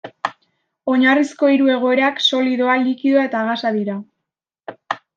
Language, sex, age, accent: Basque, female, under 19, Mendebalekoa (Araba, Bizkaia, Gipuzkoako mendebaleko herri batzuk)